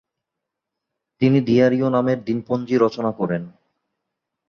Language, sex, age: Bengali, male, 19-29